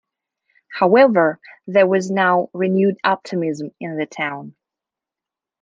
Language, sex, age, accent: English, female, 30-39, United States English